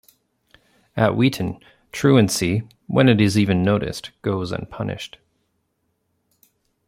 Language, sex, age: English, male, 40-49